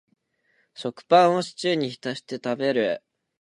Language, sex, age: Japanese, male, 19-29